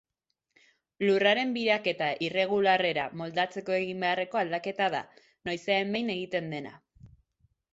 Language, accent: Basque, Erdialdekoa edo Nafarra (Gipuzkoa, Nafarroa)